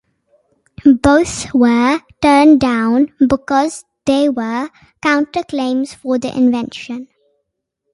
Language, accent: English, England English